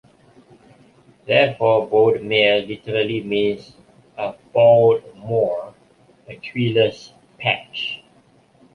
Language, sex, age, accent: English, male, 30-39, Malaysian English